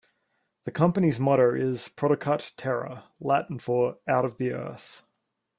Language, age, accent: English, 19-29, Australian English